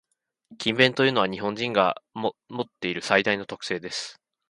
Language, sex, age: Japanese, male, 19-29